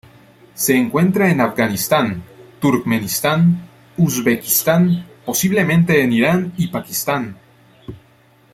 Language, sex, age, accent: Spanish, male, 19-29, América central